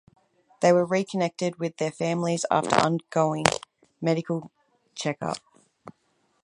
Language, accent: English, Australian English